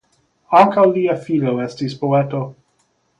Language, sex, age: Esperanto, male, 30-39